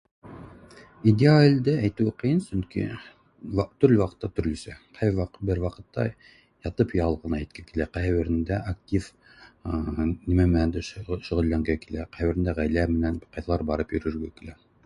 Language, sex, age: Bashkir, male, 40-49